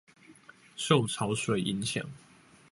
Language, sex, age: Chinese, male, 19-29